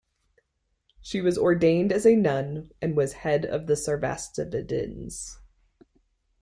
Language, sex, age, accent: English, female, 30-39, United States English